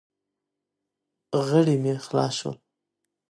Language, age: Pashto, 30-39